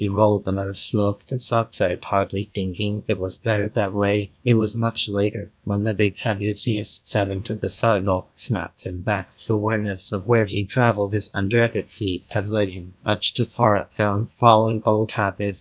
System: TTS, GlowTTS